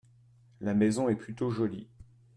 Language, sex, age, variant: French, male, 40-49, Français de métropole